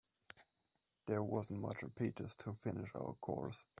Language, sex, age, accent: English, male, 19-29, England English